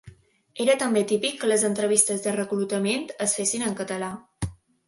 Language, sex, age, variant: Catalan, female, under 19, Balear